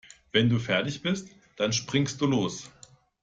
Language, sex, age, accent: German, male, 50-59, Deutschland Deutsch